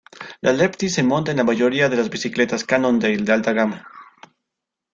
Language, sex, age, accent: Spanish, male, 19-29, Andino-Pacífico: Colombia, Perú, Ecuador, oeste de Bolivia y Venezuela andina